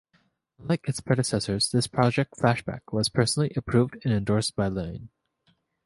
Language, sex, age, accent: English, male, 19-29, Canadian English